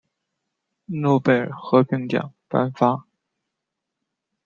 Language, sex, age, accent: Chinese, male, 19-29, 出生地：河北省